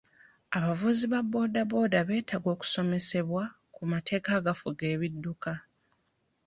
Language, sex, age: Ganda, female, 30-39